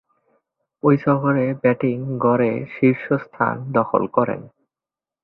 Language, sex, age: Bengali, male, 19-29